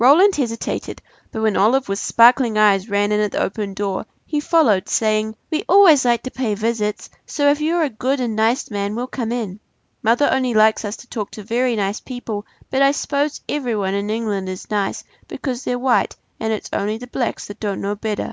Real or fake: real